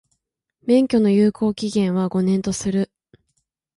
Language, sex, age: Japanese, female, 19-29